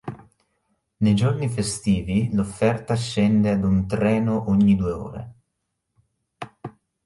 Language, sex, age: Italian, male, 19-29